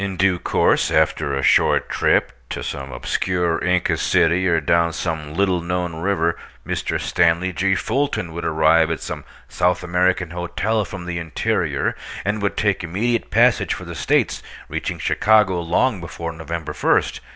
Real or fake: real